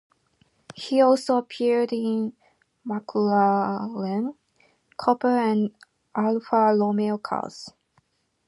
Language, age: English, 19-29